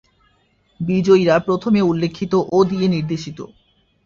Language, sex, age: Bengali, male, under 19